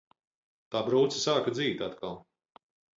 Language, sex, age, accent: Latvian, male, 50-59, Vidus dialekts